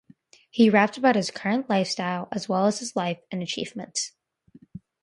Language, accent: English, United States English